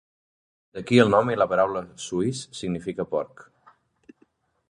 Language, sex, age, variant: Catalan, male, 30-39, Central